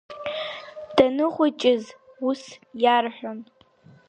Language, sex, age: Abkhazian, female, under 19